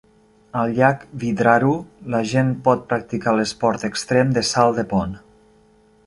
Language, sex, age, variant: Catalan, male, 30-39, Nord-Occidental